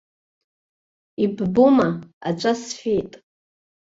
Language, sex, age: Abkhazian, female, 60-69